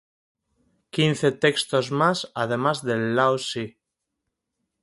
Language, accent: Spanish, España: Norte peninsular (Asturias, Castilla y León, Cantabria, País Vasco, Navarra, Aragón, La Rioja, Guadalajara, Cuenca)